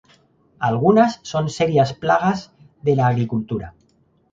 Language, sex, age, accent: Spanish, male, 50-59, España: Centro-Sur peninsular (Madrid, Toledo, Castilla-La Mancha)